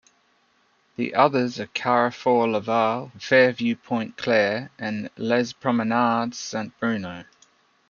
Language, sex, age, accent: English, male, 30-39, Australian English